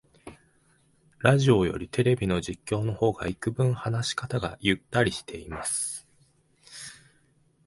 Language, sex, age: Japanese, male, 19-29